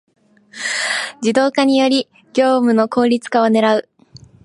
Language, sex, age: Japanese, female, 19-29